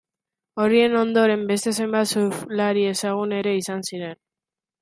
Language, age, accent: Basque, under 19, Mendebalekoa (Araba, Bizkaia, Gipuzkoako mendebaleko herri batzuk)